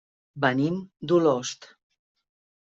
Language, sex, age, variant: Catalan, female, 40-49, Central